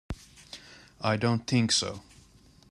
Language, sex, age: English, male, 40-49